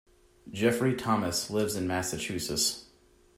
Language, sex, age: English, male, 19-29